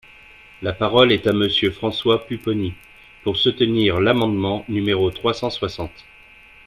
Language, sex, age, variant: French, male, 40-49, Français de métropole